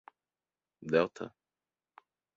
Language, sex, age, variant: Portuguese, male, 30-39, Portuguese (Brasil)